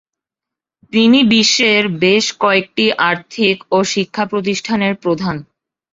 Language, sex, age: Bengali, female, 19-29